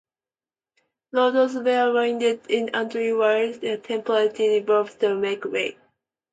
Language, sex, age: English, female, 19-29